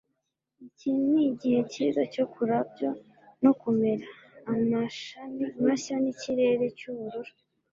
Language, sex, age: Kinyarwanda, female, 19-29